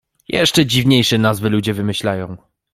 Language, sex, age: Polish, male, 90+